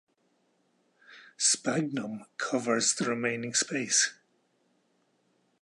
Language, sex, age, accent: English, male, 60-69, Irish English